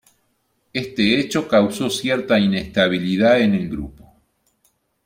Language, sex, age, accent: Spanish, male, 50-59, Rioplatense: Argentina, Uruguay, este de Bolivia, Paraguay